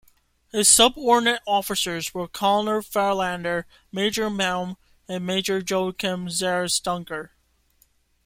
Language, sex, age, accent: English, male, 19-29, United States English